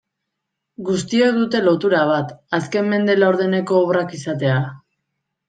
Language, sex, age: Basque, female, 19-29